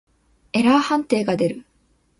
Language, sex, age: Japanese, female, 19-29